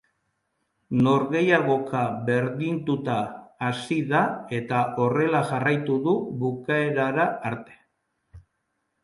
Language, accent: Basque, Mendebalekoa (Araba, Bizkaia, Gipuzkoako mendebaleko herri batzuk)